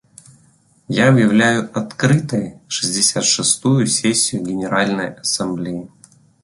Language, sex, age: Russian, male, 40-49